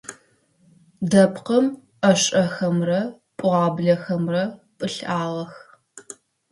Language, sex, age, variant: Adyghe, female, 30-39, Адыгабзэ (Кирил, пстэумэ зэдыряе)